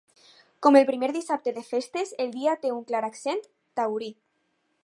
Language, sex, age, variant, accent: Catalan, female, under 19, Alacantí, valencià